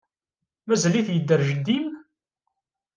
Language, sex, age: Kabyle, male, 19-29